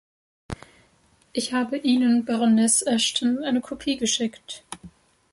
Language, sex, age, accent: German, female, under 19, Deutschland Deutsch